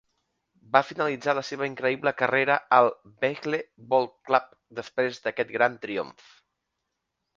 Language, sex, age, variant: Catalan, male, 30-39, Central